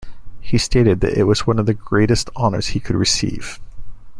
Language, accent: English, United States English